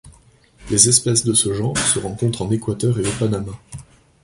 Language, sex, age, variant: French, male, 30-39, Français de métropole